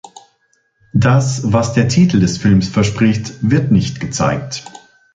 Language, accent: German, Deutschland Deutsch